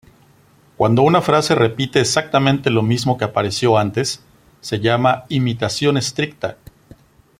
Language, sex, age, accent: Spanish, male, under 19, México